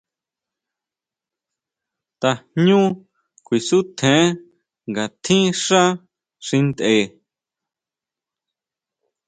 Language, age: Huautla Mazatec, 19-29